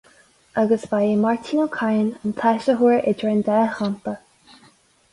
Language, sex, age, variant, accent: Irish, female, 19-29, Gaeilge Uladh, Cainteoir líofa, ní ó dhúchas